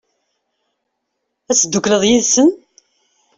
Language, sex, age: Kabyle, female, 30-39